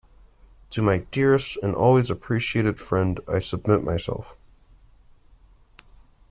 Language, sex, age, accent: English, male, 19-29, United States English